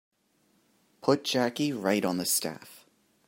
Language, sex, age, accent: English, male, 19-29, United States English